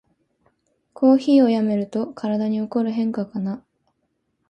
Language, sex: Japanese, female